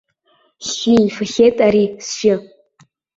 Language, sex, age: Abkhazian, female, under 19